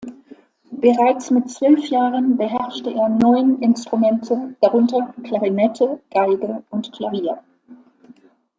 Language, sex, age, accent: German, female, 60-69, Deutschland Deutsch